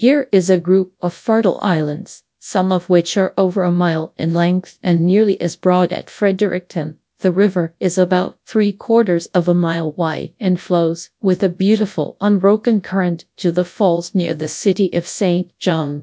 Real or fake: fake